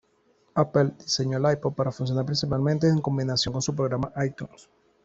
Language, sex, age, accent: Spanish, male, 30-39, Caribe: Cuba, Venezuela, Puerto Rico, República Dominicana, Panamá, Colombia caribeña, México caribeño, Costa del golfo de México